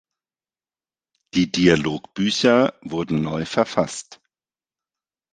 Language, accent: German, Deutschland Deutsch